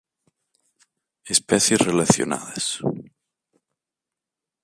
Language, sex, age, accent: Galician, male, 19-29, Central (gheada)